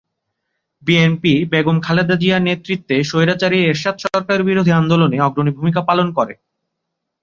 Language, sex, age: Bengali, male, 19-29